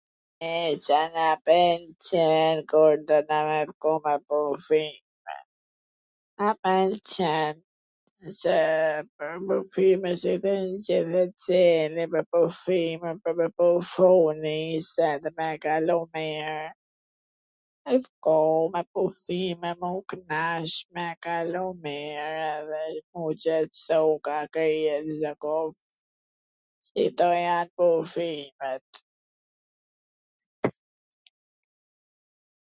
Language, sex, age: Gheg Albanian, female, 50-59